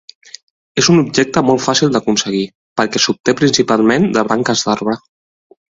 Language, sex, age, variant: Catalan, male, 30-39, Central